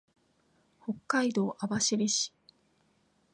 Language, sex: Japanese, female